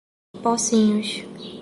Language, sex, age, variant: Portuguese, female, 19-29, Portuguese (Brasil)